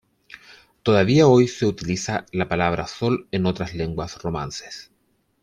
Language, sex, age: Spanish, male, 30-39